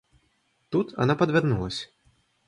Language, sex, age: Russian, male, 19-29